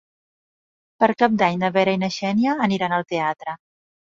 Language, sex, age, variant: Catalan, female, 40-49, Central